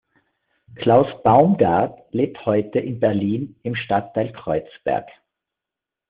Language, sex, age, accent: German, male, 50-59, Österreichisches Deutsch